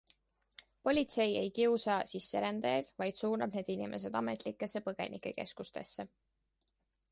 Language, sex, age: Estonian, female, 19-29